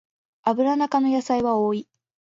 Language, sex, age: Japanese, female, 19-29